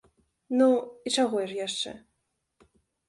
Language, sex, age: Belarusian, female, 19-29